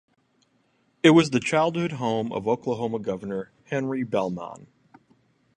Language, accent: English, United States English